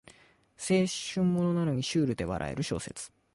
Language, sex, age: Japanese, male, 19-29